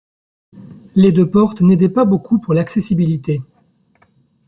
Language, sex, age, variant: French, male, 30-39, Français de métropole